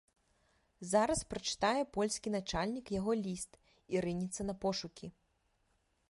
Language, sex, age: Belarusian, female, 19-29